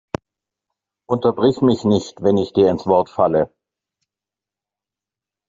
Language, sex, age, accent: German, male, 50-59, Deutschland Deutsch